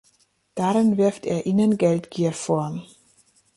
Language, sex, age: German, female, 30-39